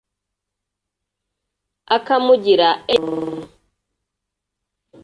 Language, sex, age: Kinyarwanda, female, 19-29